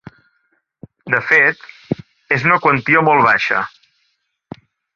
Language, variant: Catalan, Central